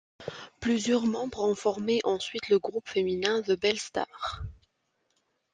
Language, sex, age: French, female, 19-29